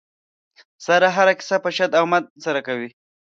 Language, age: Pashto, under 19